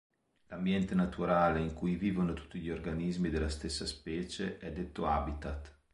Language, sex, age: Italian, male, 40-49